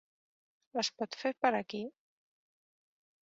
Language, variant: Catalan, Central